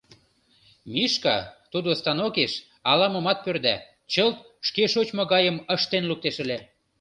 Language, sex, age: Mari, male, 30-39